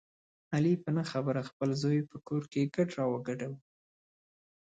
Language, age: Pashto, 30-39